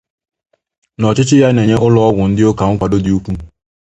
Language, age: Igbo, 19-29